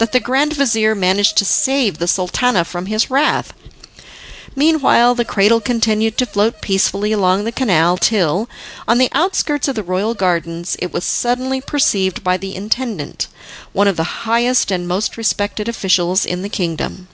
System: none